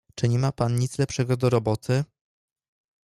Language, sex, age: Polish, male, 19-29